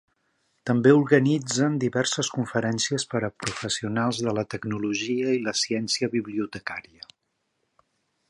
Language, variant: Catalan, Central